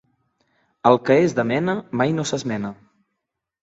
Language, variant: Catalan, Central